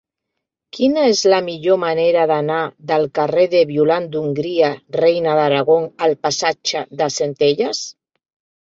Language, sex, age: Catalan, female, 50-59